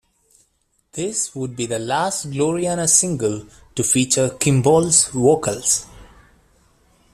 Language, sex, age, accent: English, male, 30-39, India and South Asia (India, Pakistan, Sri Lanka)